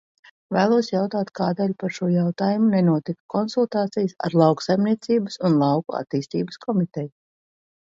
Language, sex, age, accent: Latvian, female, 40-49, Riga